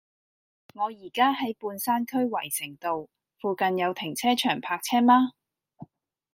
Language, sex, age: Cantonese, female, 19-29